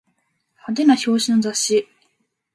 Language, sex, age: Japanese, female, 19-29